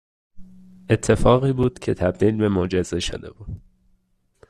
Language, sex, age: Persian, male, 19-29